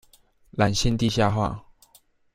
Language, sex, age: Chinese, male, 19-29